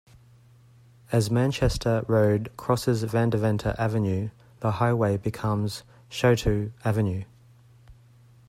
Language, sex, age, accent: English, male, 30-39, Australian English